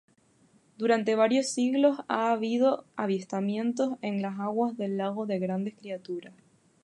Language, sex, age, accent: Spanish, female, 19-29, España: Islas Canarias